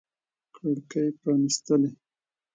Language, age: Pashto, 19-29